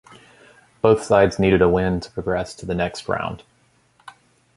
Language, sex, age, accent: English, male, 30-39, United States English